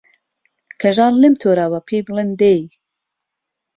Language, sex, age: Central Kurdish, female, 30-39